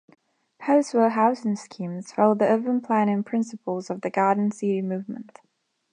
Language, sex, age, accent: English, female, 19-29, United States English